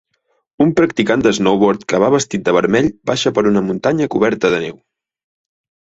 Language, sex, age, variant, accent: Catalan, male, 19-29, Central, gironí; Garrotxi